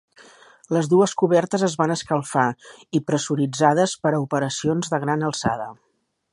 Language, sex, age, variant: Catalan, female, 50-59, Central